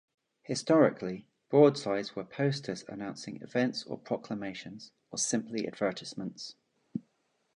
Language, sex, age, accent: English, male, 40-49, England English